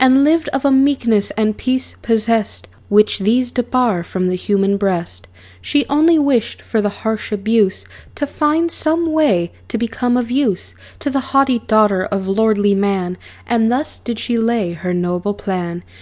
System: none